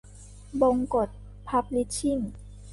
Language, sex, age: Thai, female, 19-29